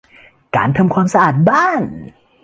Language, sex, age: Thai, male, 19-29